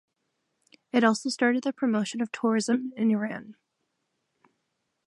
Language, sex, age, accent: English, female, 19-29, Canadian English